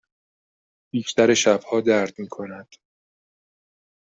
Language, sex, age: Persian, male, 30-39